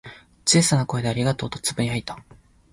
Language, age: Japanese, 19-29